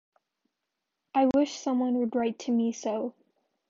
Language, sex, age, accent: English, female, under 19, United States English